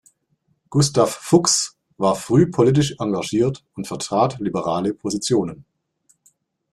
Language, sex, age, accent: German, male, 40-49, Deutschland Deutsch